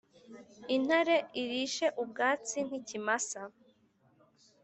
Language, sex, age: Kinyarwanda, female, 19-29